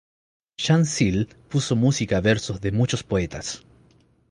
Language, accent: Spanish, Chileno: Chile, Cuyo